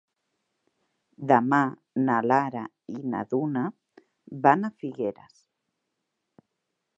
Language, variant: Catalan, Central